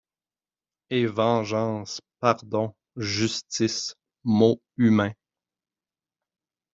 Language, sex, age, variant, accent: French, male, 30-39, Français d'Amérique du Nord, Français du Canada